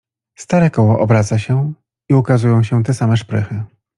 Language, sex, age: Polish, male, 40-49